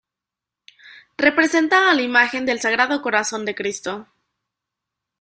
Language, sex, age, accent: Spanish, female, 19-29, México